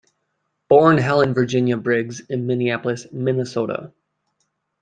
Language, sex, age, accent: English, male, 30-39, United States English